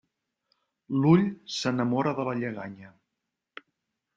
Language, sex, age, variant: Catalan, male, 50-59, Central